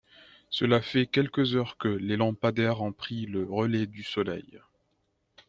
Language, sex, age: French, male, 30-39